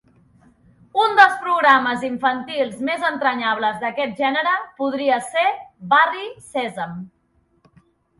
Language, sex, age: Catalan, female, 30-39